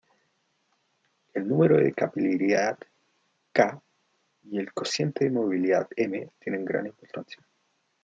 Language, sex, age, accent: Spanish, male, 19-29, Chileno: Chile, Cuyo